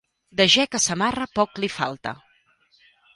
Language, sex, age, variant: Catalan, female, 40-49, Central